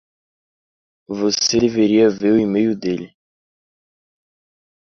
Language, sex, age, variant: Portuguese, male, under 19, Portuguese (Brasil)